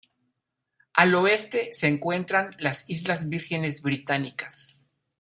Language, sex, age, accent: Spanish, male, 50-59, México